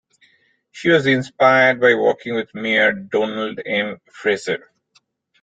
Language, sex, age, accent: English, male, 40-49, India and South Asia (India, Pakistan, Sri Lanka)